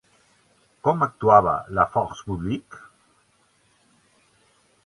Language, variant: Catalan, Central